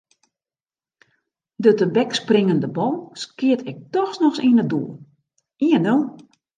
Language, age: Western Frisian, 60-69